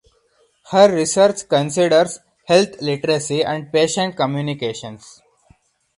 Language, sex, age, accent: English, male, 19-29, India and South Asia (India, Pakistan, Sri Lanka)